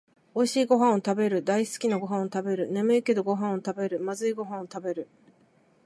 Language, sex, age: Japanese, female, 40-49